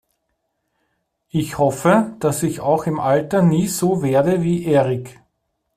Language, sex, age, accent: German, male, 30-39, Österreichisches Deutsch